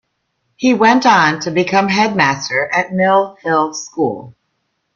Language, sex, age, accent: English, female, 40-49, United States English